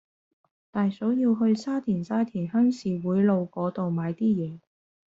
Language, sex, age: Cantonese, female, 30-39